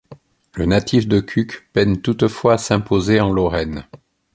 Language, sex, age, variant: French, male, 50-59, Français de métropole